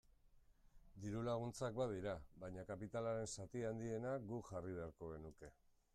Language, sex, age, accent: Basque, male, 50-59, Mendebalekoa (Araba, Bizkaia, Gipuzkoako mendebaleko herri batzuk)